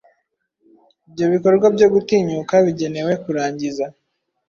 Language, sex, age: Kinyarwanda, male, 19-29